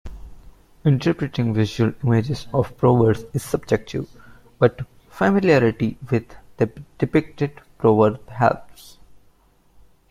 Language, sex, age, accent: English, male, 19-29, India and South Asia (India, Pakistan, Sri Lanka)